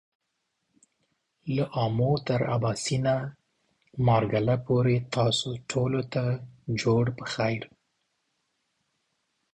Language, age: Pashto, 30-39